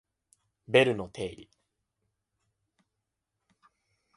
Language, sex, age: Japanese, male, 19-29